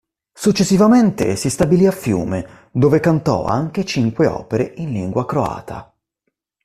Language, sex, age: Italian, male, 30-39